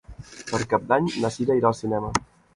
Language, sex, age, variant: Catalan, male, 19-29, Central